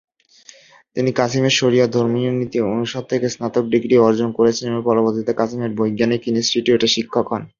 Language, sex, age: Bengali, male, 19-29